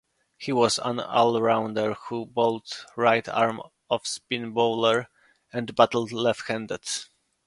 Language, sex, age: English, male, 30-39